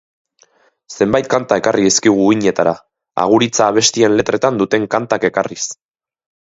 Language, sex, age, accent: Basque, male, 30-39, Mendebalekoa (Araba, Bizkaia, Gipuzkoako mendebaleko herri batzuk)